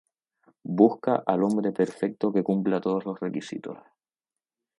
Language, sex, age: Spanish, male, 19-29